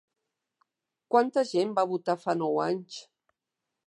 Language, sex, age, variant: Catalan, female, 50-59, Central